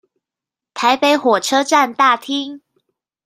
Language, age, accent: Chinese, 19-29, 出生地：臺北市